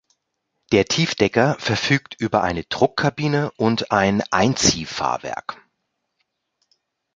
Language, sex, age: German, male, 40-49